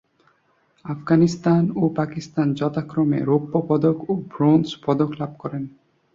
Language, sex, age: Bengali, male, 19-29